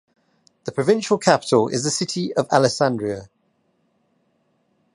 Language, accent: English, England English